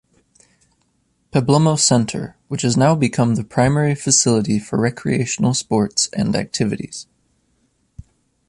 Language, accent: English, United States English